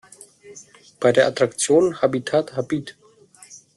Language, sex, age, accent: German, male, 30-39, Deutschland Deutsch